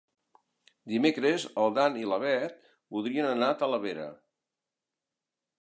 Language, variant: Catalan, Central